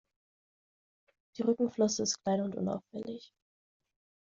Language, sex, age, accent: German, female, 19-29, Deutschland Deutsch